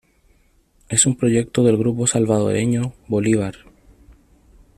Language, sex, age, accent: Spanish, male, 30-39, Chileno: Chile, Cuyo